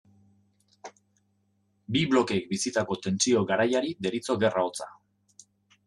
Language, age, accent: Basque, 40-49, Erdialdekoa edo Nafarra (Gipuzkoa, Nafarroa)